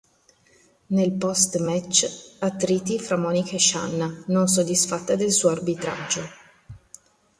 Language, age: Italian, 40-49